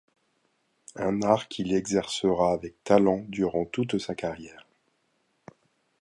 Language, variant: French, Français de métropole